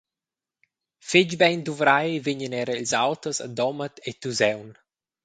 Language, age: Romansh, 30-39